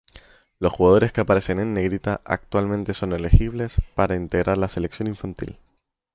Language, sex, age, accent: Spanish, male, 19-29, España: Centro-Sur peninsular (Madrid, Toledo, Castilla-La Mancha); España: Islas Canarias